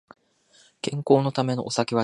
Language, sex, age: Japanese, male, 19-29